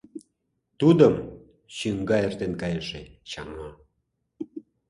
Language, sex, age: Mari, male, 50-59